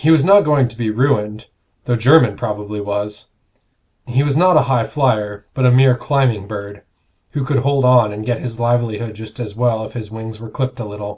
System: none